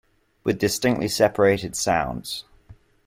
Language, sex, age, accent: English, male, 19-29, England English